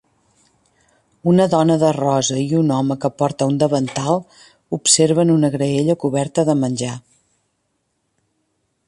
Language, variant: Catalan, Central